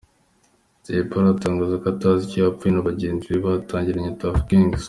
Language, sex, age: Kinyarwanda, male, under 19